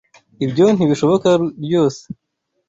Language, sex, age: Kinyarwanda, male, 19-29